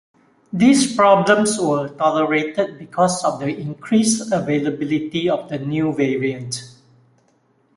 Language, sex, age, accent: English, male, 40-49, Singaporean English